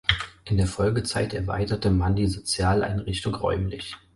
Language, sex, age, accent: German, male, 30-39, Deutschland Deutsch